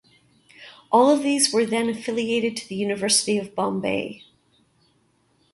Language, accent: English, Canadian English